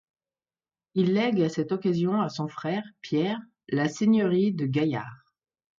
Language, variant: French, Français de métropole